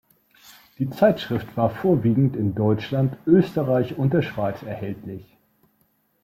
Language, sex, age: German, male, 50-59